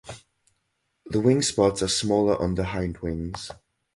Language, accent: English, England English